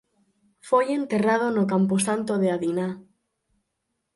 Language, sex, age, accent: Galician, female, 19-29, Normativo (estándar)